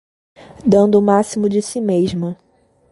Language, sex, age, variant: Portuguese, female, 30-39, Portuguese (Brasil)